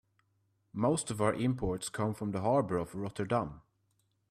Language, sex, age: English, male, 19-29